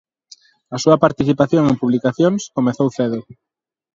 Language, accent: Galician, Normativo (estándar)